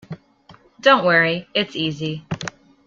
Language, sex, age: English, female, 19-29